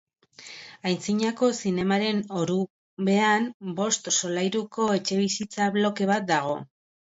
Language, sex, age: Basque, female, 40-49